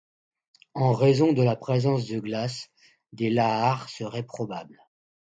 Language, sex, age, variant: French, male, 60-69, Français de métropole